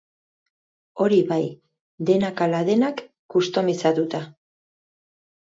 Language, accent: Basque, Mendebalekoa (Araba, Bizkaia, Gipuzkoako mendebaleko herri batzuk)